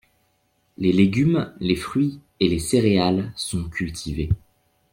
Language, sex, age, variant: French, male, 19-29, Français de métropole